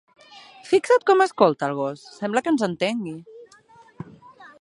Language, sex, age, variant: Catalan, female, 40-49, Central